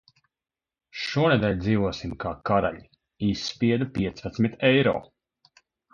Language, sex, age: Latvian, male, 30-39